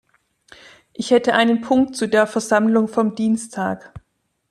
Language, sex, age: German, female, 40-49